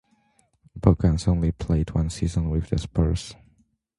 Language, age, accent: English, under 19, United States English